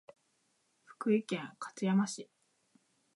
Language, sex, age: Japanese, female, under 19